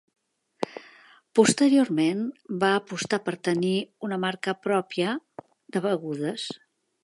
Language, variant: Catalan, Central